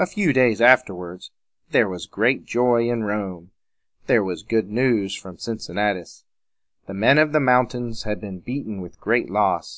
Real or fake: real